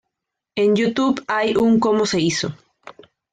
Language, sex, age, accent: Spanish, female, 19-29, Andino-Pacífico: Colombia, Perú, Ecuador, oeste de Bolivia y Venezuela andina